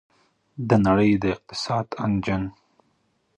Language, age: Pashto, 30-39